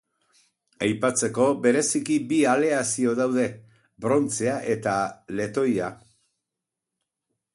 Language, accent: Basque, Erdialdekoa edo Nafarra (Gipuzkoa, Nafarroa)